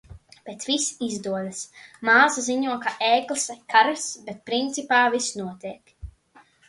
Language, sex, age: Latvian, female, under 19